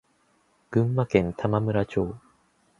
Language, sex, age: Japanese, male, 19-29